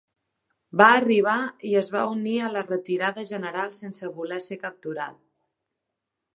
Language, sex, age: Catalan, female, 30-39